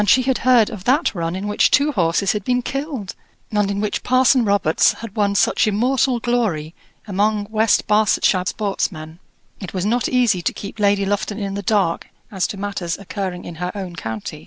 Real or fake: real